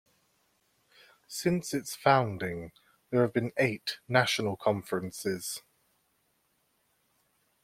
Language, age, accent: English, 19-29, England English